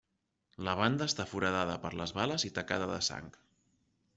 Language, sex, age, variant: Catalan, male, 30-39, Central